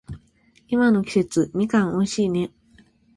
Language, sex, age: Japanese, female, 19-29